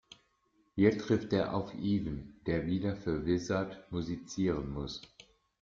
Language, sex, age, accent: German, male, 50-59, Deutschland Deutsch